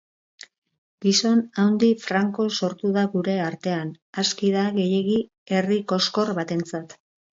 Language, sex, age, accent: Basque, female, 50-59, Mendebalekoa (Araba, Bizkaia, Gipuzkoako mendebaleko herri batzuk)